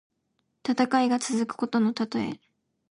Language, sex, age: Japanese, female, under 19